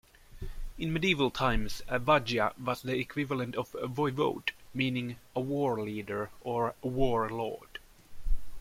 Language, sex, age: English, male, 19-29